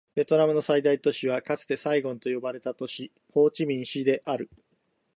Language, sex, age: Japanese, male, 40-49